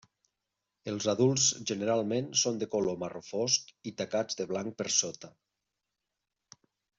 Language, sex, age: Catalan, male, 40-49